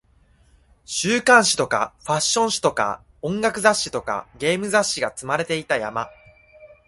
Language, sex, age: Japanese, male, 19-29